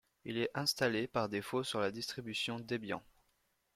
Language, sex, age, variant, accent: French, male, under 19, Français d'Europe, Français de Belgique